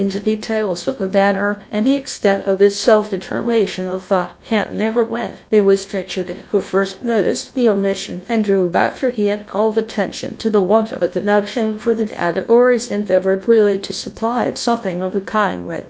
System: TTS, GlowTTS